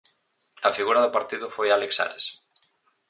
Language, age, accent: Galician, 19-29, Normativo (estándar)